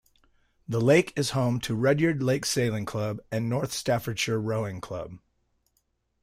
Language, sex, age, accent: English, male, 50-59, United States English